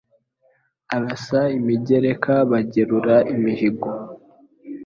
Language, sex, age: Kinyarwanda, male, under 19